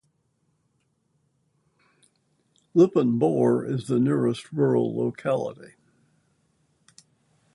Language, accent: English, United States English